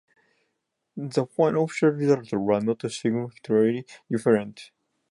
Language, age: English, 19-29